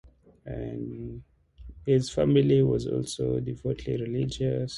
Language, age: English, 19-29